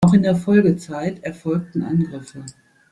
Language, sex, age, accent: German, female, 50-59, Deutschland Deutsch